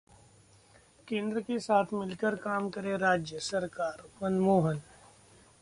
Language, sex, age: Hindi, male, 30-39